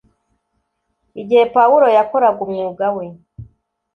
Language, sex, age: Kinyarwanda, female, 19-29